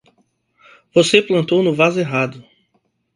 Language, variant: Portuguese, Portuguese (Brasil)